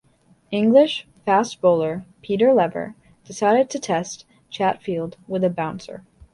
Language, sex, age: English, female, 19-29